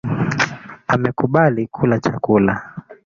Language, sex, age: Swahili, male, 30-39